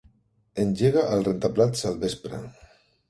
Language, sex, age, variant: Catalan, male, 40-49, Central